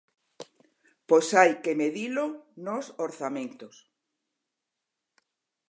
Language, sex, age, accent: Galician, female, 60-69, Normativo (estándar)